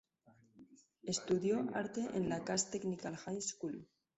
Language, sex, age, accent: Spanish, female, 19-29, España: Centro-Sur peninsular (Madrid, Toledo, Castilla-La Mancha)